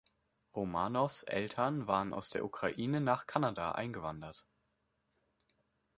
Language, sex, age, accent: German, male, under 19, Deutschland Deutsch